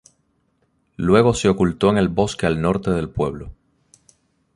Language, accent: Spanish, Caribe: Cuba, Venezuela, Puerto Rico, República Dominicana, Panamá, Colombia caribeña, México caribeño, Costa del golfo de México